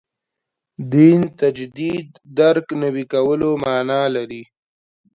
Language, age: Pashto, under 19